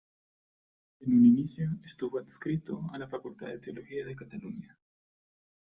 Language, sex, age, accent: Spanish, male, 30-39, América central